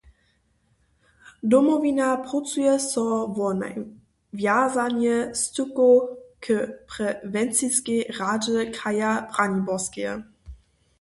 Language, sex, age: Upper Sorbian, female, under 19